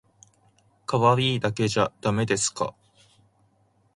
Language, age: Japanese, 19-29